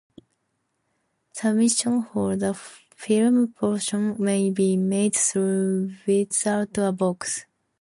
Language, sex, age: English, female, 19-29